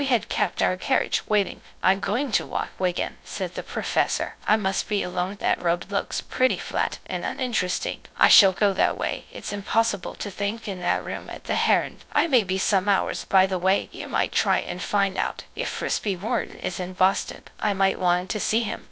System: TTS, GradTTS